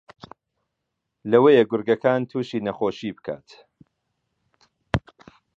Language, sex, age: Central Kurdish, male, 50-59